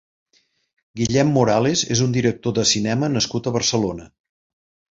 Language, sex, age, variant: Catalan, male, 50-59, Central